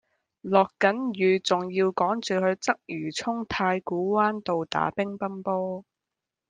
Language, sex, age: Cantonese, female, 19-29